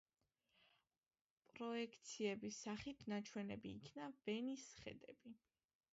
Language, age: Georgian, under 19